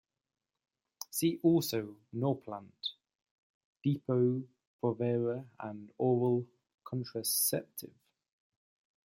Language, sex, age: English, male, 30-39